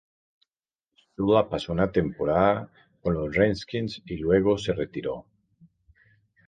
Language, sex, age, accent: Spanish, male, 40-49, Andino-Pacífico: Colombia, Perú, Ecuador, oeste de Bolivia y Venezuela andina